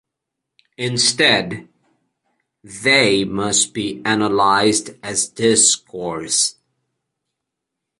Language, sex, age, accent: English, male, 40-49, United States English